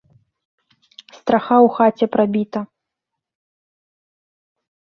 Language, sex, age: Belarusian, female, 19-29